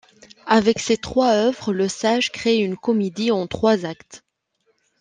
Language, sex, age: French, female, 19-29